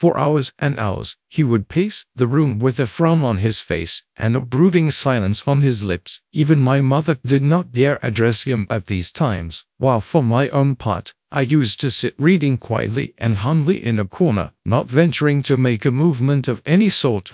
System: TTS, GradTTS